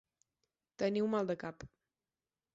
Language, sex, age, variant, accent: Catalan, female, 19-29, Balear, menorquí